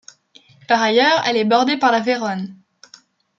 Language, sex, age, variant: French, female, 19-29, Français de métropole